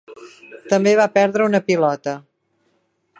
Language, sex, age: Catalan, female, 50-59